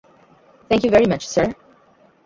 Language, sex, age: Bengali, female, 19-29